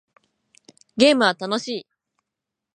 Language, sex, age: Japanese, female, 19-29